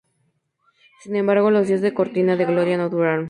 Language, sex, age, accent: Spanish, female, 19-29, México